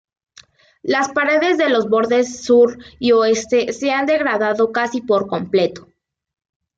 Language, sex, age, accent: Spanish, female, under 19, México